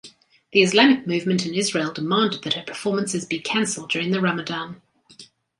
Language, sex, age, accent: English, female, 50-59, Australian English